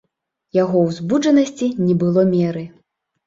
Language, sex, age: Belarusian, female, 30-39